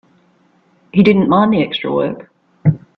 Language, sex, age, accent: English, female, 40-49, Australian English